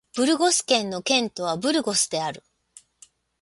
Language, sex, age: Japanese, female, 60-69